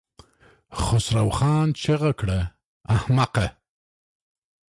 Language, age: Pashto, 50-59